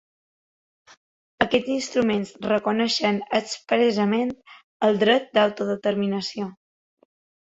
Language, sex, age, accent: Catalan, female, 30-39, mallorquí